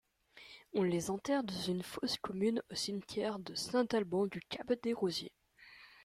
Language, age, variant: French, under 19, Français de métropole